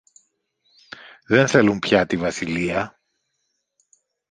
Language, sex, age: Greek, male, 50-59